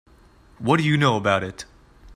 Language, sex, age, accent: English, male, 19-29, Canadian English